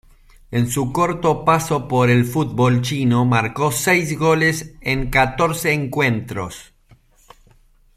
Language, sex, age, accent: Spanish, male, 40-49, Rioplatense: Argentina, Uruguay, este de Bolivia, Paraguay